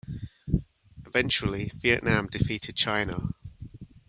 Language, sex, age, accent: English, male, 30-39, England English